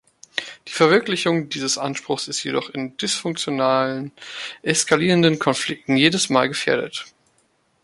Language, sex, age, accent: German, male, 30-39, Deutschland Deutsch